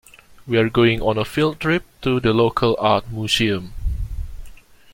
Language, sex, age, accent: English, male, 19-29, Singaporean English